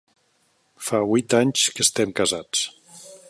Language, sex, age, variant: Catalan, male, 50-59, Nord-Occidental